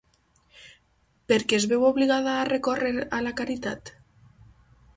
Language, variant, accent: Catalan, Valencià septentrional, septentrional